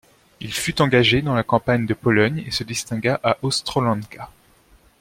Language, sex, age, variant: French, male, 19-29, Français de métropole